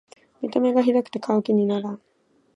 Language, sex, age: Japanese, female, under 19